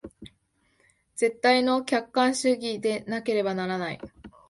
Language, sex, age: Japanese, female, 19-29